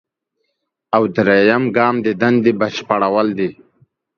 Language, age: Pashto, 30-39